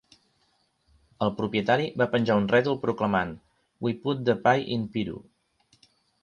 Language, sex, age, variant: Catalan, male, 40-49, Central